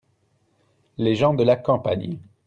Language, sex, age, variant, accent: French, male, 30-39, Français d'Europe, Français de Belgique